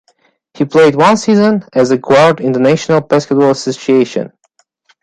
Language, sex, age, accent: English, male, 19-29, United States English